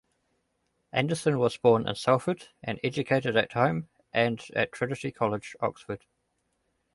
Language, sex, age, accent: English, male, 30-39, New Zealand English